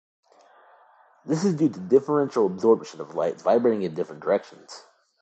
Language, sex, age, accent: English, male, under 19, United States English